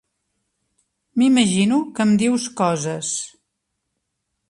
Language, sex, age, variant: Catalan, female, 60-69, Central